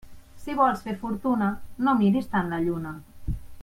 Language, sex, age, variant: Catalan, female, 30-39, Central